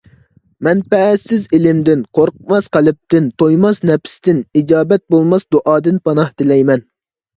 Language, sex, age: Uyghur, male, 19-29